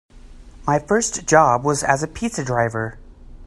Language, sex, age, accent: English, male, 40-49, United States English